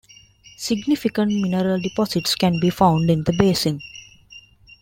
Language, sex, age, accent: English, female, 19-29, India and South Asia (India, Pakistan, Sri Lanka)